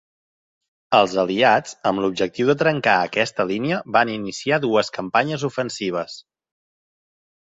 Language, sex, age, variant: Catalan, male, 30-39, Central